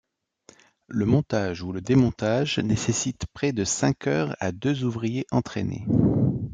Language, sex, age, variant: French, male, under 19, Français de métropole